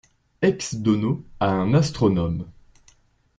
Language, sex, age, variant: French, male, 19-29, Français de métropole